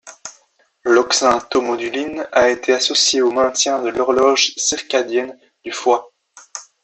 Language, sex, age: French, male, under 19